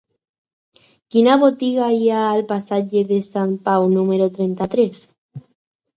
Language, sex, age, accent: Catalan, female, under 19, aprenent (recent, des del castellà)